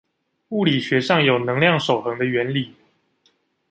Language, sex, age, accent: Chinese, male, 19-29, 出生地：臺北市